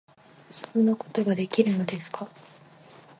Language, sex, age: Japanese, female, under 19